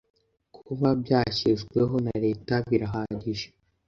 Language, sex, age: Kinyarwanda, male, under 19